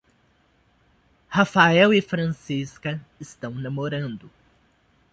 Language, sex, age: Portuguese, male, 19-29